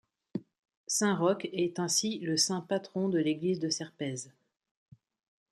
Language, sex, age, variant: French, female, 40-49, Français de métropole